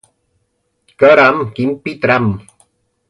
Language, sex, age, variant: Catalan, male, 50-59, Central